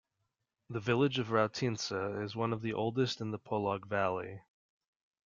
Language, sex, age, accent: English, male, 30-39, United States English